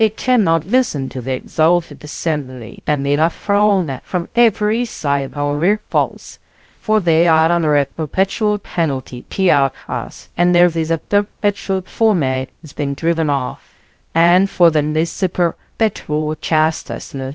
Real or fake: fake